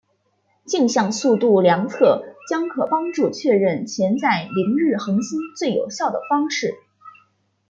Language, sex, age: Chinese, female, 19-29